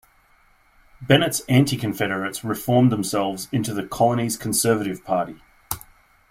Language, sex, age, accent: English, male, 30-39, Australian English